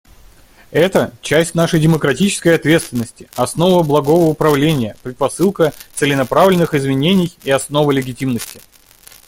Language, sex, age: Russian, male, 30-39